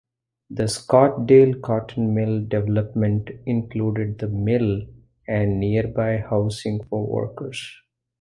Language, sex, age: English, male, 40-49